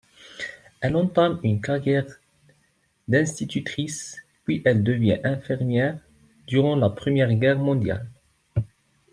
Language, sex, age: French, male, 19-29